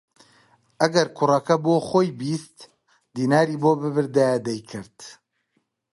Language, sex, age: Central Kurdish, male, 30-39